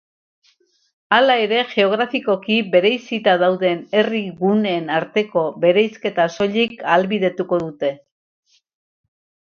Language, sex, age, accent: Basque, female, 70-79, Mendebalekoa (Araba, Bizkaia, Gipuzkoako mendebaleko herri batzuk)